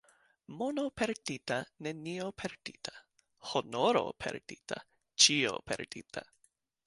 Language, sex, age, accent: Esperanto, female, 30-39, Internacia